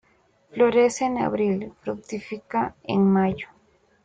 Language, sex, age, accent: Spanish, female, 19-29, Andino-Pacífico: Colombia, Perú, Ecuador, oeste de Bolivia y Venezuela andina